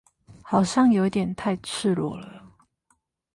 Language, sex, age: Chinese, female, 30-39